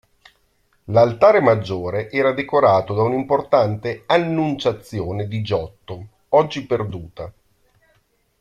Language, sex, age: Italian, male, 30-39